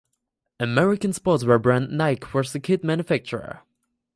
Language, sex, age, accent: English, male, 19-29, United States English